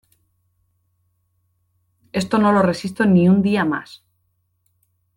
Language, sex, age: Spanish, female, 30-39